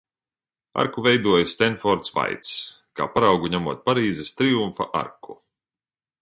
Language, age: Latvian, 30-39